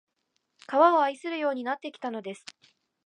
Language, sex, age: Japanese, female, 19-29